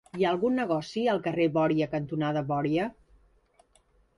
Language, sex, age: Catalan, female, 40-49